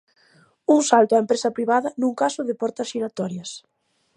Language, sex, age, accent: Galician, female, 30-39, Central (gheada); Normativo (estándar)